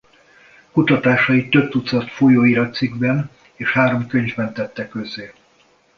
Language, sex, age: Hungarian, male, 60-69